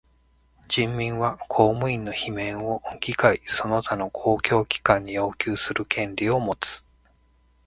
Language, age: Japanese, 50-59